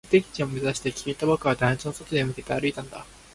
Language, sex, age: Japanese, male, 19-29